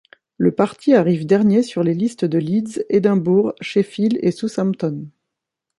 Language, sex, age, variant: French, female, 30-39, Français de métropole